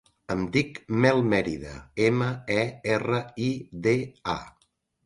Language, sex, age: Catalan, male, 60-69